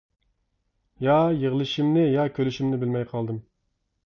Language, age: Uyghur, 30-39